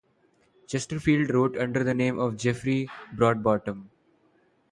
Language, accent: English, India and South Asia (India, Pakistan, Sri Lanka)